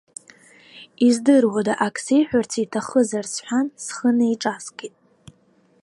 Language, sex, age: Abkhazian, female, 19-29